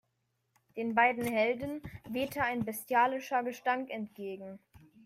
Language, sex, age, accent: German, male, under 19, Deutschland Deutsch